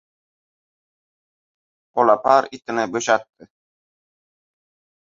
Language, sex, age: Uzbek, female, 30-39